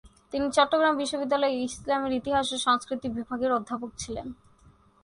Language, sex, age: Bengali, female, 19-29